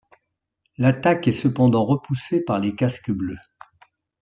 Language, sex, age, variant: French, male, 70-79, Français de métropole